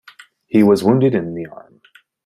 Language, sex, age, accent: English, male, 30-39, United States English